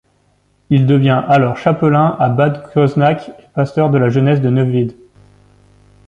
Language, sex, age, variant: French, male, 19-29, Français de métropole